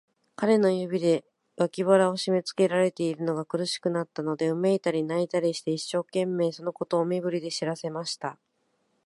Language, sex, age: Japanese, female, 40-49